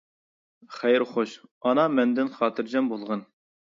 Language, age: Uyghur, 30-39